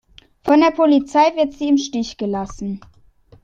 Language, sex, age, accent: German, male, under 19, Deutschland Deutsch